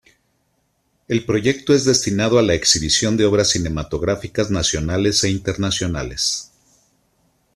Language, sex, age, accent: Spanish, male, 50-59, México